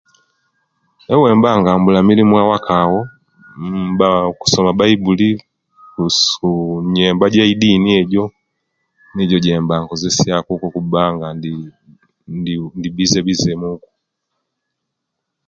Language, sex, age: Kenyi, male, 50-59